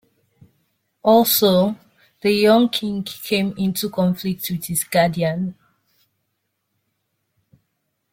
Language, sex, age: English, female, 19-29